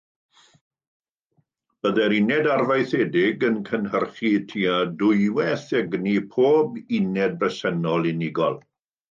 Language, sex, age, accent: Welsh, male, 50-59, Y Deyrnas Unedig Cymraeg